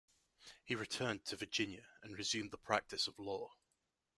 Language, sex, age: English, male, 19-29